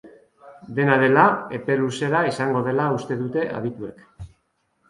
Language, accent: Basque, Mendebalekoa (Araba, Bizkaia, Gipuzkoako mendebaleko herri batzuk)